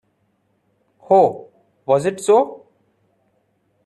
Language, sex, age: English, male, under 19